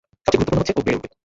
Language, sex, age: Bengali, male, 19-29